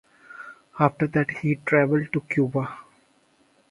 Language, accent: English, India and South Asia (India, Pakistan, Sri Lanka)